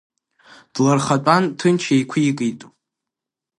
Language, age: Abkhazian, under 19